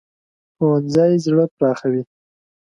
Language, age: Pashto, 19-29